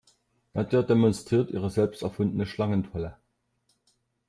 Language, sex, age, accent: German, male, 50-59, Deutschland Deutsch